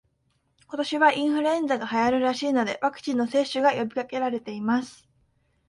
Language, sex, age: Japanese, female, 19-29